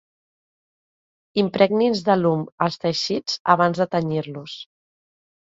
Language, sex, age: Catalan, female, 30-39